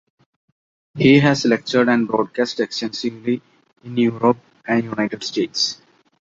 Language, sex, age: English, male, 19-29